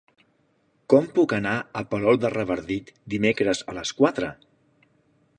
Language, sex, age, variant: Catalan, male, 40-49, Central